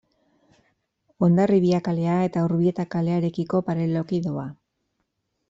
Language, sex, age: Basque, female, 40-49